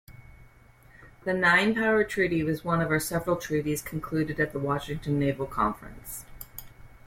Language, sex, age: English, female, 40-49